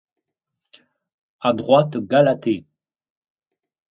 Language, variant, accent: French, Français de métropole, Français du sud de la France